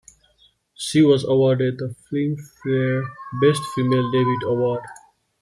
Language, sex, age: English, male, 19-29